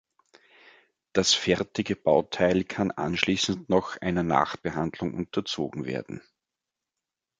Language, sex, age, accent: German, male, 50-59, Österreichisches Deutsch